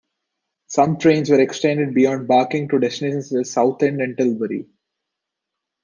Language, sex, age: English, male, 19-29